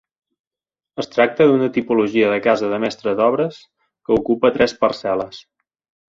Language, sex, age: Catalan, male, 30-39